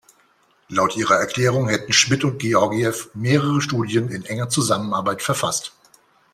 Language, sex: German, male